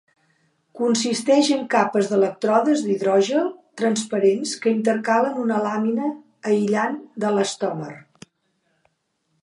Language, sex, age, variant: Catalan, female, 70-79, Central